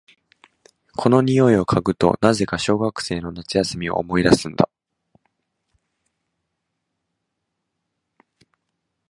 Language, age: Japanese, under 19